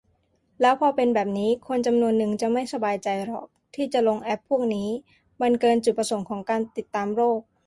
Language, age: Thai, 19-29